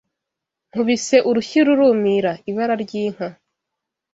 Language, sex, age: Kinyarwanda, female, 19-29